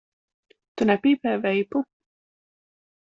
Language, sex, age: Latvian, female, under 19